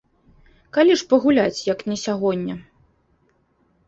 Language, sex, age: Belarusian, female, 30-39